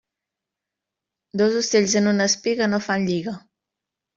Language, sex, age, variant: Catalan, female, 19-29, Central